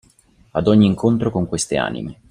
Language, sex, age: Italian, male, 30-39